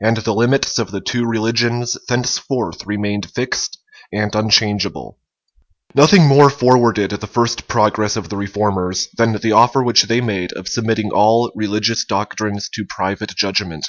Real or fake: real